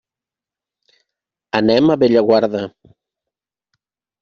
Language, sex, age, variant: Catalan, male, 50-59, Central